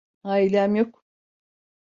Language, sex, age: Turkish, female, 70-79